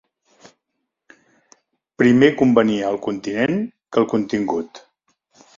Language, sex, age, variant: Catalan, male, 60-69, Septentrional